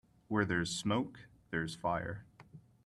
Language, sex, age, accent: English, male, 19-29, United States English